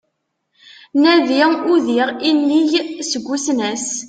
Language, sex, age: Kabyle, female, 19-29